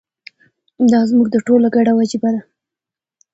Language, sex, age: Pashto, female, 19-29